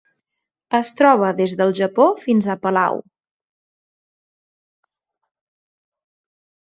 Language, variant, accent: Catalan, Central, central; estàndard